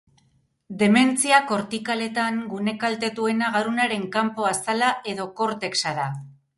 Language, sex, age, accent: Basque, female, 40-49, Erdialdekoa edo Nafarra (Gipuzkoa, Nafarroa)